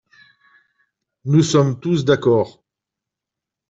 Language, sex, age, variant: French, male, 40-49, Français de métropole